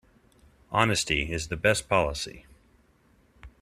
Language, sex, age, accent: English, male, 30-39, United States English